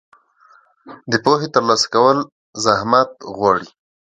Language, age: Pashto, 19-29